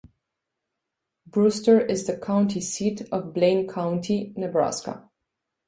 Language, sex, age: English, female, 30-39